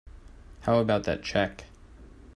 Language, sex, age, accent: English, male, under 19, United States English